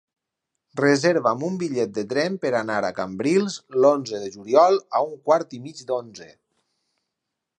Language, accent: Catalan, valencià